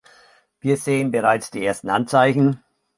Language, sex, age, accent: German, male, 40-49, Deutschland Deutsch